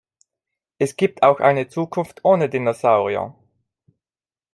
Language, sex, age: German, male, 30-39